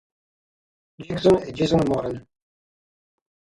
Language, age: Italian, 40-49